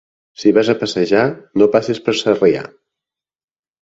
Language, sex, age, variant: Catalan, male, 30-39, Central